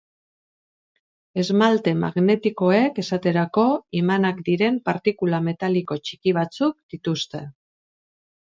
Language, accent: Basque, Mendebalekoa (Araba, Bizkaia, Gipuzkoako mendebaleko herri batzuk)